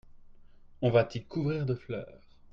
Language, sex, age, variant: French, male, 30-39, Français de métropole